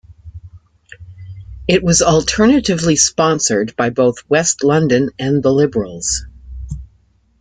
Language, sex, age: English, female, 60-69